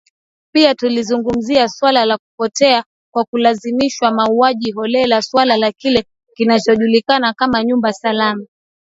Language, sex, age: Swahili, female, 19-29